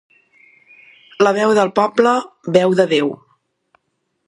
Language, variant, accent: Catalan, Central, central